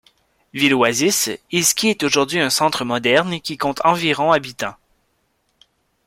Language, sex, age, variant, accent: French, male, 19-29, Français d'Amérique du Nord, Français du Canada